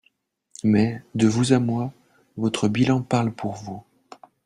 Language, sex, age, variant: French, male, 40-49, Français de métropole